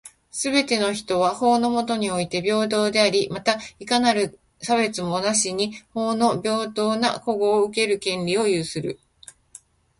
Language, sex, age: Japanese, female, 50-59